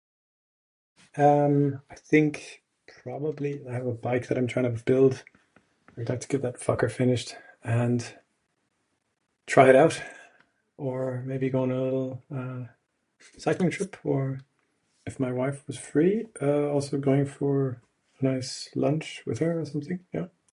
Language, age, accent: English, 40-49, Irish English